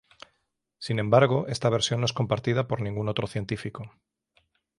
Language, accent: Spanish, España: Centro-Sur peninsular (Madrid, Toledo, Castilla-La Mancha); España: Sur peninsular (Andalucia, Extremadura, Murcia)